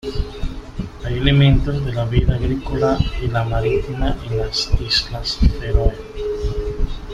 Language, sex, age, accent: Spanish, male, 40-49, Caribe: Cuba, Venezuela, Puerto Rico, República Dominicana, Panamá, Colombia caribeña, México caribeño, Costa del golfo de México